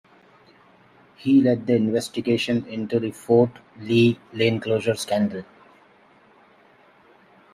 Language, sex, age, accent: English, male, 40-49, United States English